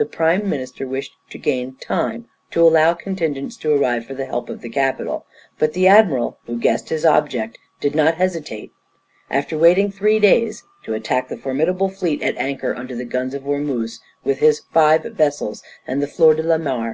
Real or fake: real